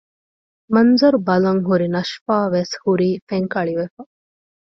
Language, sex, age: Divehi, female, 19-29